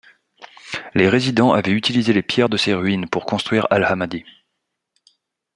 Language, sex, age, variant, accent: French, male, 30-39, Français des départements et régions d'outre-mer, Français de La Réunion